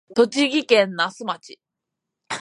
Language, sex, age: Japanese, female, 19-29